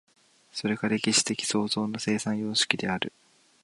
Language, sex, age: Japanese, male, 19-29